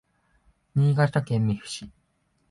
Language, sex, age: Japanese, male, 19-29